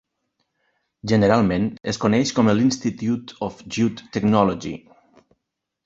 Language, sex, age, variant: Catalan, male, 40-49, Nord-Occidental